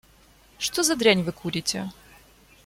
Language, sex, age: Russian, female, 19-29